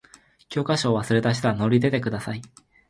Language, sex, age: Japanese, male, under 19